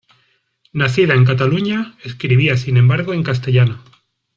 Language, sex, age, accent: Spanish, male, 40-49, España: Sur peninsular (Andalucia, Extremadura, Murcia)